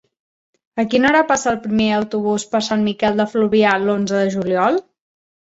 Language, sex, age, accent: Catalan, female, 30-39, Barcelona